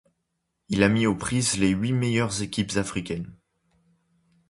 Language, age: French, 19-29